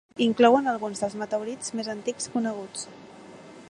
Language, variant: Catalan, Central